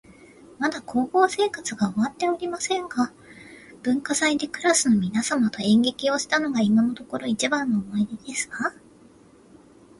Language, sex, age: Japanese, female, 30-39